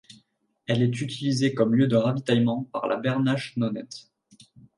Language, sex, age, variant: French, male, 19-29, Français de métropole